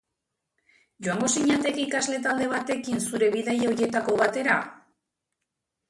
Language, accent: Basque, Mendebalekoa (Araba, Bizkaia, Gipuzkoako mendebaleko herri batzuk)